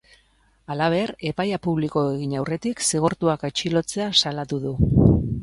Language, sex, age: Basque, female, 40-49